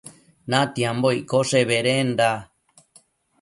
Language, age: Matsés, 30-39